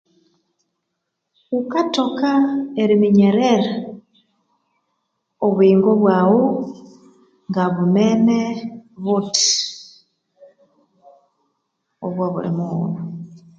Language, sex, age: Konzo, female, 30-39